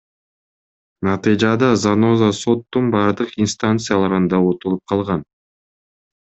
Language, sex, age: Kyrgyz, male, 19-29